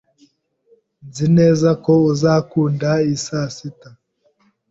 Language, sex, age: Kinyarwanda, male, 19-29